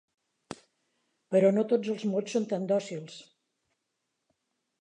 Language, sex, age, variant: Catalan, female, 70-79, Central